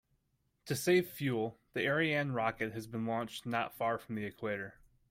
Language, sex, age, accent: English, male, 19-29, United States English